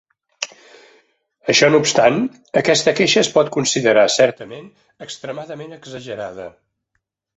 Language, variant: Catalan, Central